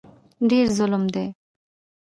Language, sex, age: Pashto, female, 19-29